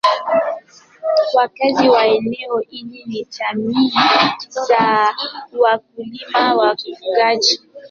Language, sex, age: Swahili, female, 19-29